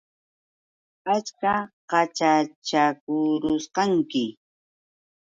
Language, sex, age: Yauyos Quechua, female, 60-69